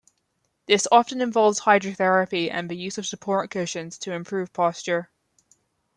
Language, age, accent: English, 19-29, England English